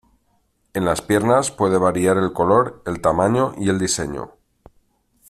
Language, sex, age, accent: Spanish, male, 40-49, España: Centro-Sur peninsular (Madrid, Toledo, Castilla-La Mancha)